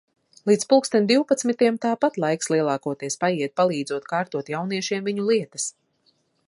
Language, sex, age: Latvian, female, 30-39